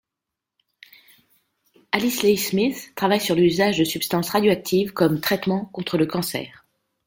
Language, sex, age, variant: French, female, 50-59, Français de métropole